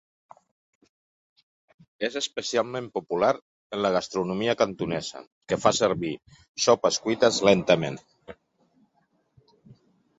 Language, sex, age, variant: Catalan, male, 50-59, Central